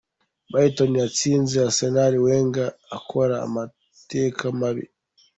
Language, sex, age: Kinyarwanda, male, 19-29